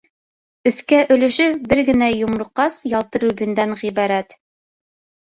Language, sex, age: Bashkir, female, 19-29